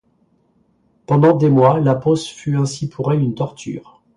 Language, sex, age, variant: French, male, 50-59, Français de métropole